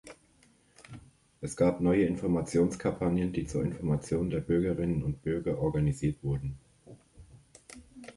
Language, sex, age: German, male, 30-39